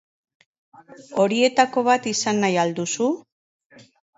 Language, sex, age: Basque, female, 40-49